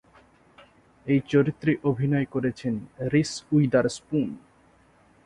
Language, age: Bengali, 30-39